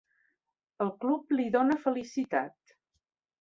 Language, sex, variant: Catalan, female, Central